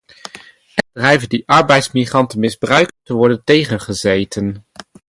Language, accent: Dutch, Nederlands Nederlands